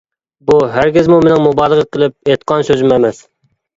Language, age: Uyghur, 19-29